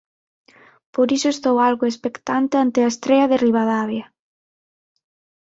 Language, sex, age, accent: Galician, female, 19-29, Atlántico (seseo e gheada); Normativo (estándar)